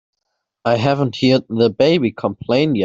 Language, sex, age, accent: English, male, under 19, United States English